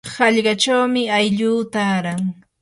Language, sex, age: Yanahuanca Pasco Quechua, female, 30-39